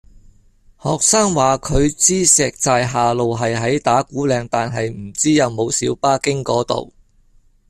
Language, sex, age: Cantonese, male, 50-59